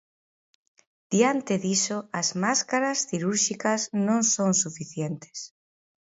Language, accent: Galician, Central (gheada)